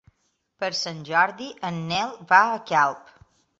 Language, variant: Catalan, Balear